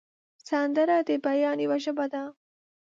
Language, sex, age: Pashto, female, 19-29